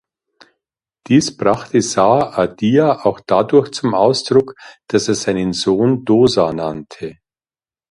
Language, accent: German, Deutschland Deutsch